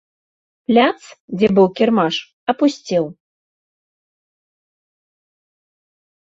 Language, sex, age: Belarusian, female, 19-29